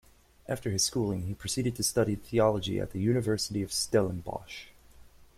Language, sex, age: English, male, 30-39